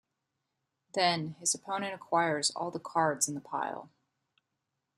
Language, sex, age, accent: English, female, 30-39, United States English